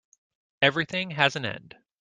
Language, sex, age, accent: English, male, 40-49, United States English